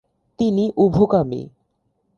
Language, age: Bengali, 19-29